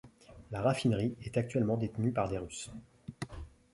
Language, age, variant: French, 40-49, Français de métropole